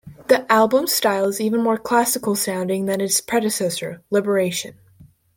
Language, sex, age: English, female, under 19